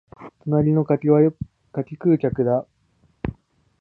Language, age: Japanese, 19-29